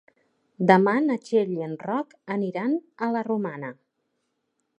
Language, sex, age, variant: Catalan, female, 40-49, Central